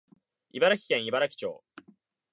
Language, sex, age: Japanese, male, 19-29